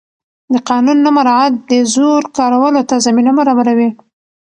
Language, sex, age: Pashto, female, 30-39